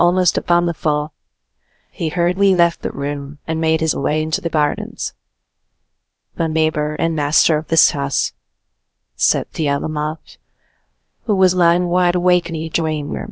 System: TTS, VITS